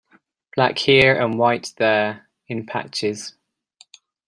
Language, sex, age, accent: English, male, 40-49, England English